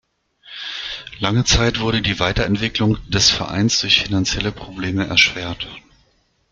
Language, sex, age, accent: German, male, 40-49, Deutschland Deutsch